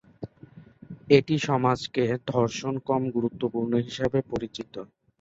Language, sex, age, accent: Bengali, male, 19-29, Native; শুদ্ধ